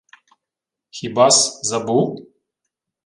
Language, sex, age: Ukrainian, male, 30-39